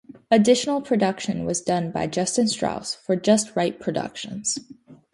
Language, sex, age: English, female, under 19